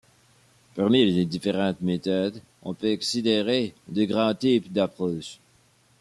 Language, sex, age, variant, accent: French, male, 40-49, Français d'Amérique du Nord, Français du Canada